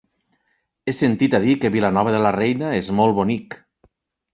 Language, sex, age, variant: Catalan, male, 40-49, Nord-Occidental